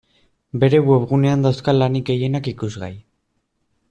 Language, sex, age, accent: Basque, male, 19-29, Erdialdekoa edo Nafarra (Gipuzkoa, Nafarroa)